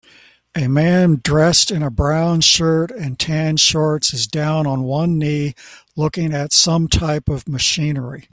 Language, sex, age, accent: English, male, 70-79, United States English